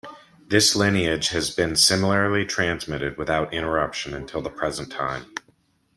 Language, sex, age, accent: English, male, 40-49, United States English